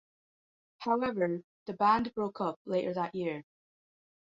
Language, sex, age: English, female, under 19